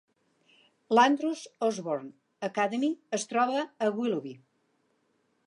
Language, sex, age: Catalan, female, 60-69